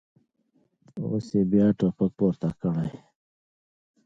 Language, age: Pashto, 30-39